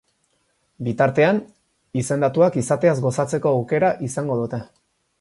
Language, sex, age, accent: Basque, male, 19-29, Erdialdekoa edo Nafarra (Gipuzkoa, Nafarroa)